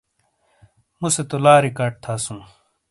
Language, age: Shina, 30-39